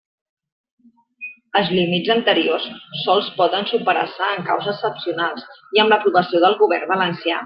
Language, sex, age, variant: Catalan, female, 40-49, Central